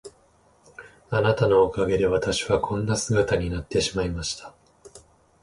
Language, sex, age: Japanese, male, 19-29